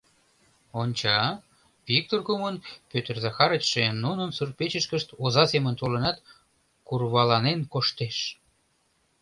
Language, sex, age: Mari, male, 30-39